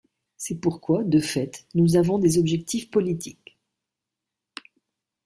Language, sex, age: French, female, 60-69